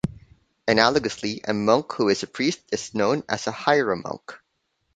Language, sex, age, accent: English, male, 30-39, Filipino